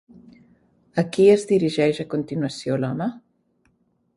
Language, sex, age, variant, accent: Catalan, female, 60-69, Central, central